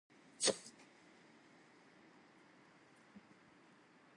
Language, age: English, 19-29